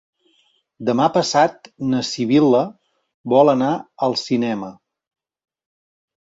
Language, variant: Catalan, Central